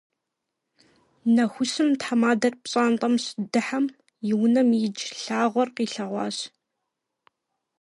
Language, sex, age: Kabardian, female, 19-29